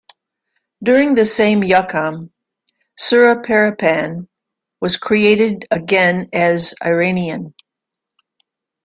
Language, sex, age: English, female, 70-79